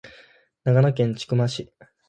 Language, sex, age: Japanese, male, 19-29